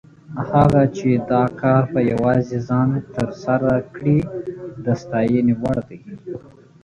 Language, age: Pashto, 19-29